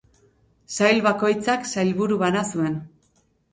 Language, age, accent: Basque, 40-49, Erdialdekoa edo Nafarra (Gipuzkoa, Nafarroa)